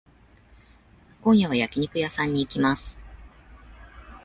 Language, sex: Japanese, female